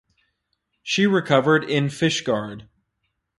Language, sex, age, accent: English, male, 19-29, United States English